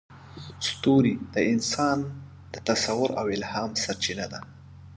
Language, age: Pashto, 30-39